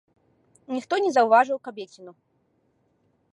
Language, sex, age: Belarusian, female, 19-29